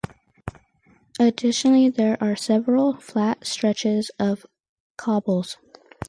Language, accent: English, United States English